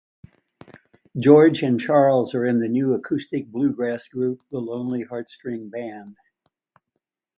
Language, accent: English, United States English